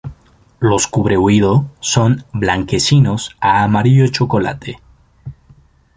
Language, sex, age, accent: Spanish, male, 19-29, México